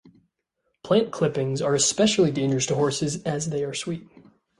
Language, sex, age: English, male, 19-29